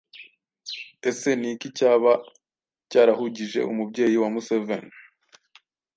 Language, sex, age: Kinyarwanda, male, 19-29